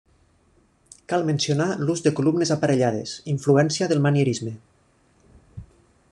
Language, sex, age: Catalan, male, 40-49